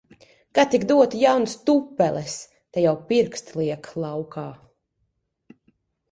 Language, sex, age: Latvian, female, 30-39